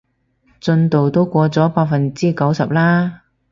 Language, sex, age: Cantonese, female, 30-39